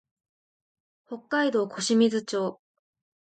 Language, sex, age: Japanese, female, under 19